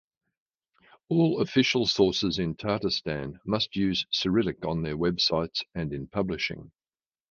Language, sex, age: English, male, 60-69